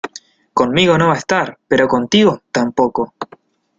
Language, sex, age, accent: Spanish, male, 19-29, Rioplatense: Argentina, Uruguay, este de Bolivia, Paraguay